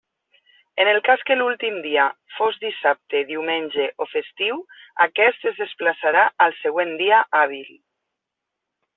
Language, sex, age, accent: Catalan, female, 50-59, valencià